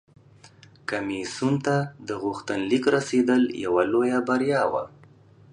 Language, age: Pashto, 30-39